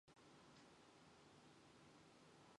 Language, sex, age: Mongolian, female, 19-29